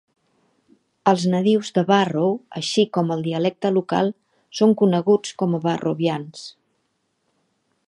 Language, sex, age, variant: Catalan, female, 60-69, Central